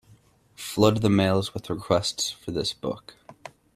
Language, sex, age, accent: English, male, 19-29, United States English